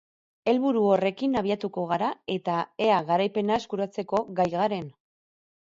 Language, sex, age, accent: Basque, female, 40-49, Mendebalekoa (Araba, Bizkaia, Gipuzkoako mendebaleko herri batzuk)